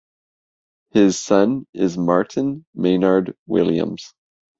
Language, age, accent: English, 30-39, Canadian English